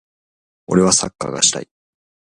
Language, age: Japanese, 19-29